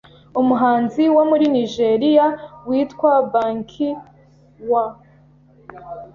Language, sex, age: Kinyarwanda, female, 19-29